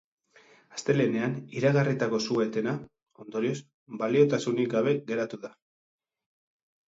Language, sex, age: Basque, male, 30-39